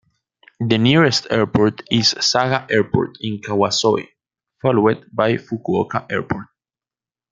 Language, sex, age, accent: English, male, 19-29, United States English